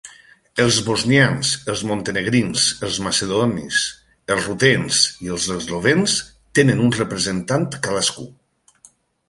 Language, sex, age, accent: Catalan, male, 40-49, valencià